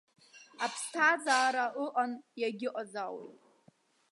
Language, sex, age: Abkhazian, female, under 19